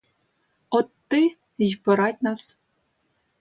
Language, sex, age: Ukrainian, female, 30-39